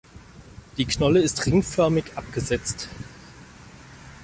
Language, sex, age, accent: German, male, 30-39, Deutschland Deutsch